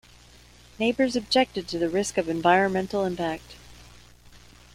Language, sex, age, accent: English, female, 50-59, United States English